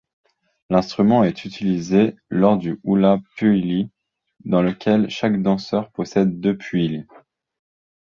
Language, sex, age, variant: French, male, 30-39, Français de métropole